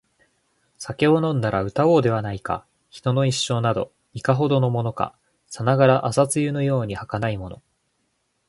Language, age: Japanese, 19-29